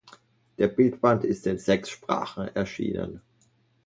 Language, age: German, 30-39